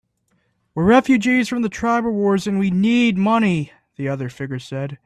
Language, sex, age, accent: English, male, 19-29, United States English